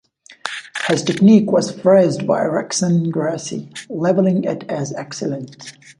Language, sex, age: English, male, 19-29